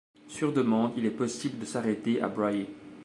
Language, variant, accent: French, Français d'Europe, Français de Suisse